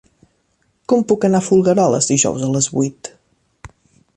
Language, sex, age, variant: Catalan, female, 30-39, Central